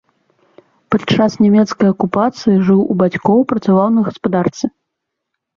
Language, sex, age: Belarusian, female, 19-29